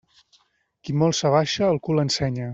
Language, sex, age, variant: Catalan, male, 40-49, Central